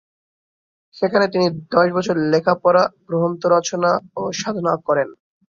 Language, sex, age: Bengali, male, under 19